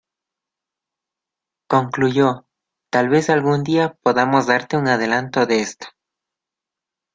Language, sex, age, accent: Spanish, male, 19-29, Andino-Pacífico: Colombia, Perú, Ecuador, oeste de Bolivia y Venezuela andina